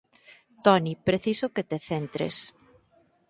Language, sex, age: Galician, female, 40-49